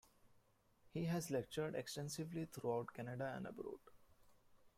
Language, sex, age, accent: English, male, 30-39, India and South Asia (India, Pakistan, Sri Lanka)